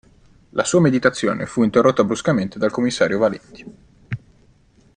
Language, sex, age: Italian, male, 19-29